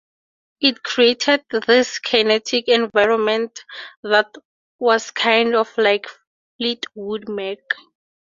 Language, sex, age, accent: English, female, 19-29, Southern African (South Africa, Zimbabwe, Namibia)